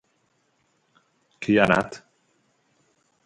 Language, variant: Catalan, Central